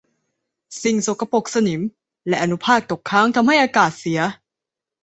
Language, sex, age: Thai, female, under 19